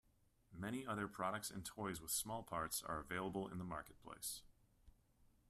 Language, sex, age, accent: English, male, 30-39, Canadian English